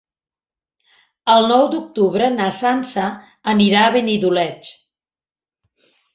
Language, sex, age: Catalan, female, 50-59